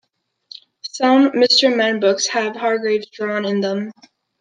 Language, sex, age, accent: English, male, 19-29, United States English